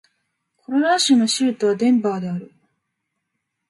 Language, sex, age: Japanese, female, 19-29